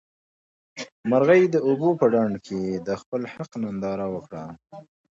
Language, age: Pashto, 30-39